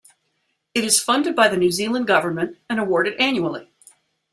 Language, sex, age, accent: English, female, 50-59, United States English